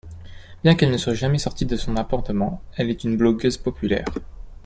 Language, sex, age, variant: French, male, 19-29, Français de métropole